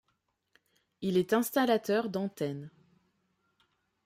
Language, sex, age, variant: French, female, 19-29, Français de métropole